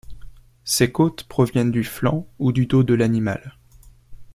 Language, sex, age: French, male, 19-29